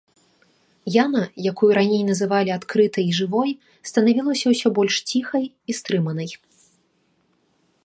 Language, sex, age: Belarusian, female, 19-29